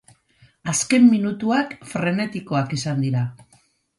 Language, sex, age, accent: Basque, female, 40-49, Mendebalekoa (Araba, Bizkaia, Gipuzkoako mendebaleko herri batzuk)